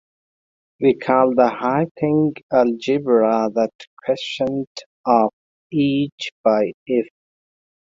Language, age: English, 30-39